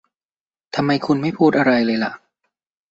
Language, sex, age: Thai, male, 19-29